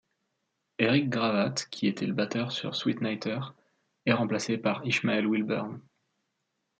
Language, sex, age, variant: French, male, 30-39, Français de métropole